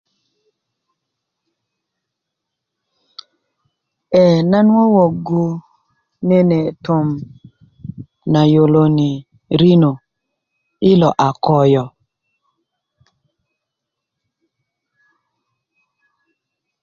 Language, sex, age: Kuku, female, 40-49